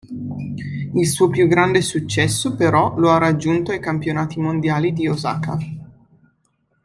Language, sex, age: Italian, female, 19-29